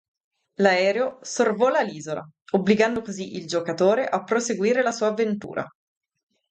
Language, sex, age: Italian, female, 30-39